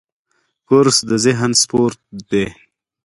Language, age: Pashto, 30-39